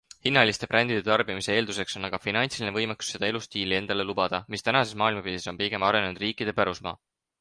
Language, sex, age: Estonian, male, 19-29